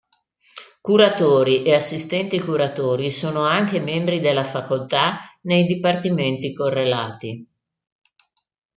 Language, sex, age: Italian, female, 60-69